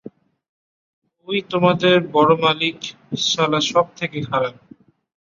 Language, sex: Bengali, male